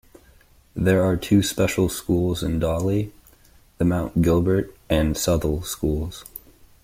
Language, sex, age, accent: English, male, 19-29, United States English